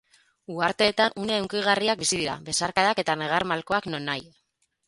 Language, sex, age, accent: Basque, female, 30-39, Mendebalekoa (Araba, Bizkaia, Gipuzkoako mendebaleko herri batzuk)